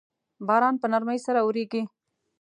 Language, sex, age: Pashto, female, 19-29